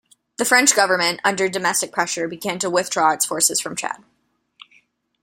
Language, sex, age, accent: English, female, 19-29, United States English